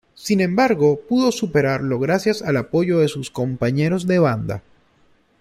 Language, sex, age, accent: Spanish, male, 30-39, Caribe: Cuba, Venezuela, Puerto Rico, República Dominicana, Panamá, Colombia caribeña, México caribeño, Costa del golfo de México